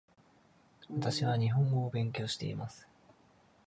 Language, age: Japanese, 30-39